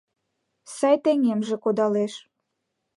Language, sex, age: Mari, female, under 19